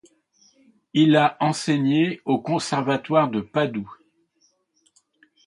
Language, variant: French, Français de métropole